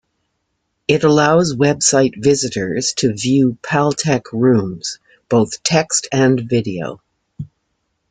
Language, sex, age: English, female, 60-69